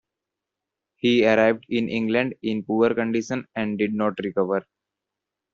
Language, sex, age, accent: English, male, 19-29, India and South Asia (India, Pakistan, Sri Lanka)